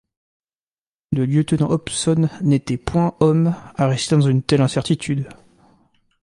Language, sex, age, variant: French, male, 19-29, Français de métropole